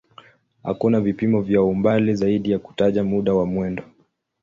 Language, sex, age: Swahili, male, 19-29